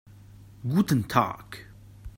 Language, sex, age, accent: German, male, 30-39, Schweizerdeutsch